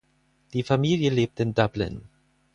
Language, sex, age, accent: German, male, 40-49, Deutschland Deutsch